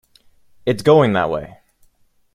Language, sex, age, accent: English, male, 19-29, United States English